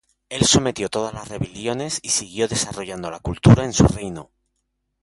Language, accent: Spanish, España: Centro-Sur peninsular (Madrid, Toledo, Castilla-La Mancha)